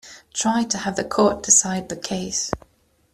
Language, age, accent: English, 19-29, England English